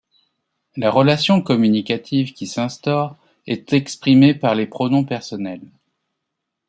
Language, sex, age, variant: French, male, 40-49, Français de métropole